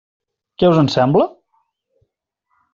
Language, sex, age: Catalan, male, 40-49